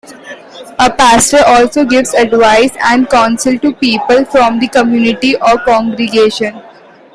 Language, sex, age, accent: English, male, 19-29, India and South Asia (India, Pakistan, Sri Lanka)